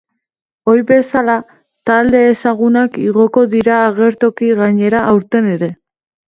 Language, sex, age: Basque, female, 19-29